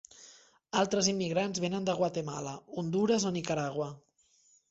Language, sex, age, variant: Catalan, male, 19-29, Central